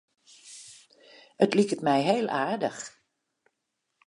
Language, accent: Western Frisian, Klaaifrysk